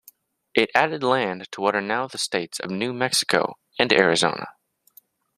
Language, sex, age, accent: English, male, 19-29, Canadian English